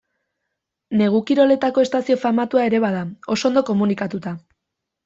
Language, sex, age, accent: Basque, female, under 19, Erdialdekoa edo Nafarra (Gipuzkoa, Nafarroa)